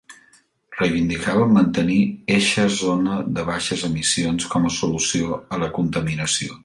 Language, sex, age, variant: Catalan, male, 50-59, Central